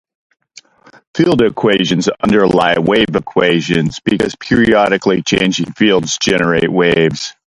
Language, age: English, 40-49